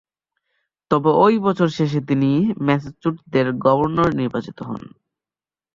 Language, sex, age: Bengali, male, under 19